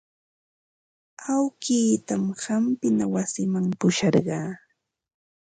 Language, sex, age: Ambo-Pasco Quechua, female, 19-29